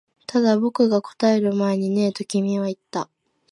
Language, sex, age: Japanese, female, 19-29